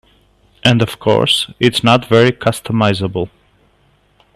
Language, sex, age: English, male, 30-39